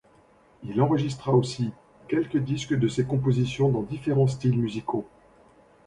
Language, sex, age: French, male, 50-59